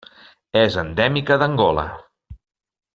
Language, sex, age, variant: Catalan, male, 50-59, Central